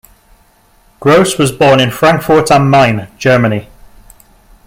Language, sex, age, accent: English, male, 50-59, England English